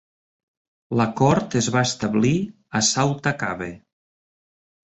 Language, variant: Catalan, Nord-Occidental